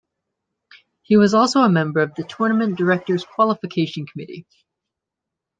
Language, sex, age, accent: English, male, 19-29, United States English